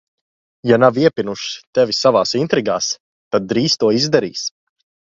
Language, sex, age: Latvian, male, 19-29